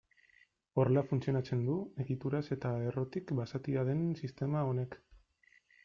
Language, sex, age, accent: Basque, male, 19-29, Erdialdekoa edo Nafarra (Gipuzkoa, Nafarroa)